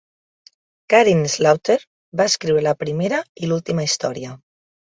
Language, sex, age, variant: Catalan, female, 30-39, Central